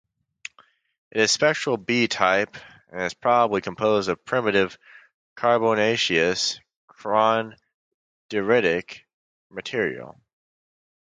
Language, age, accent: English, 19-29, United States English